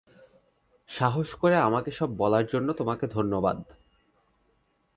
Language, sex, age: Bengali, male, 19-29